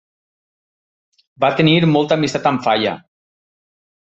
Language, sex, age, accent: Catalan, male, 40-49, valencià